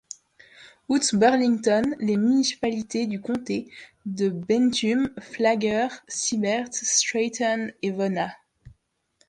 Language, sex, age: French, female, 19-29